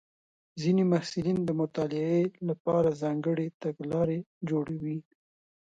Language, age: Pashto, 19-29